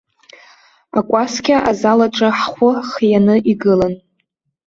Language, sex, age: Abkhazian, female, 19-29